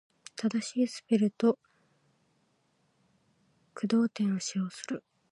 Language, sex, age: Japanese, female, 19-29